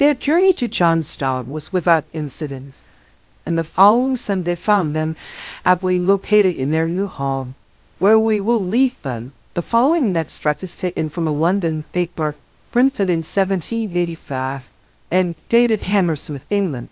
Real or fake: fake